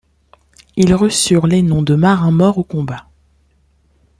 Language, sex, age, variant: French, female, 19-29, Français de métropole